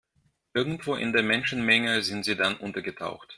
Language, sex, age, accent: German, male, 40-49, Russisch Deutsch